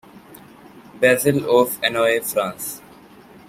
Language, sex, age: English, male, under 19